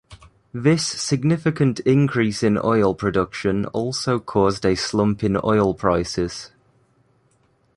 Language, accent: English, England English